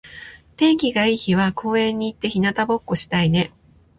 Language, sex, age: Japanese, female, 30-39